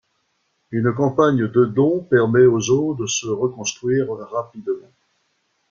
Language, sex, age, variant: French, male, 60-69, Français de métropole